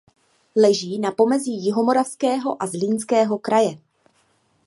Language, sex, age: Czech, female, 30-39